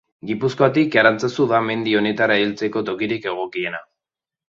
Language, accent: Basque, Erdialdekoa edo Nafarra (Gipuzkoa, Nafarroa)